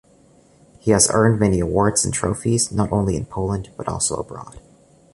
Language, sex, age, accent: English, male, 19-29, United States English